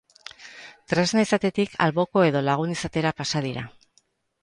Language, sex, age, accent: Basque, female, 50-59, Erdialdekoa edo Nafarra (Gipuzkoa, Nafarroa)